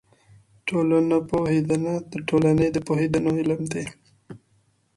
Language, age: Pashto, 19-29